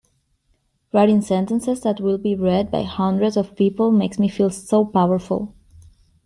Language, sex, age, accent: English, female, 30-39, United States English